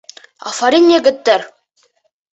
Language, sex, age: Bashkir, male, under 19